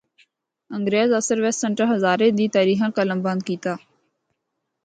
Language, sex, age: Northern Hindko, female, 19-29